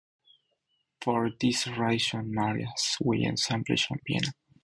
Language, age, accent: English, under 19, United States English